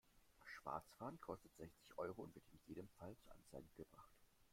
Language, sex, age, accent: German, male, 19-29, Deutschland Deutsch